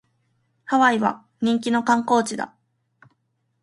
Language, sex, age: Japanese, female, 19-29